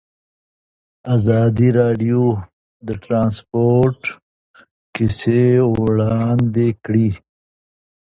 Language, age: Pashto, 40-49